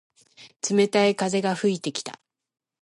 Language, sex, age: Japanese, female, 60-69